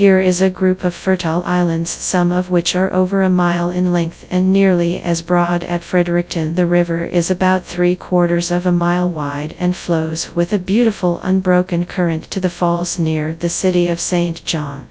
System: TTS, FastPitch